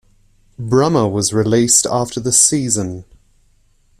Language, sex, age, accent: English, male, 19-29, Australian English